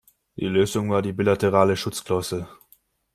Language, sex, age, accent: German, male, 19-29, Deutschland Deutsch